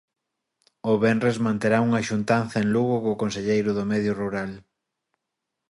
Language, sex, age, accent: Galician, male, 19-29, Oriental (común en zona oriental)